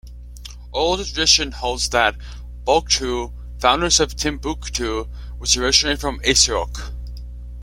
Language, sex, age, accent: English, male, under 19, United States English